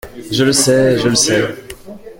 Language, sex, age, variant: French, male, 19-29, Français de métropole